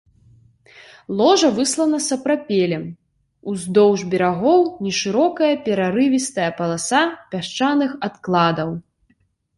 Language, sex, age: Belarusian, female, 19-29